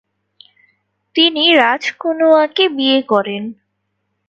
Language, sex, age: Bengali, female, 19-29